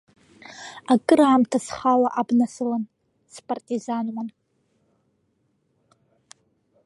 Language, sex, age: Abkhazian, female, under 19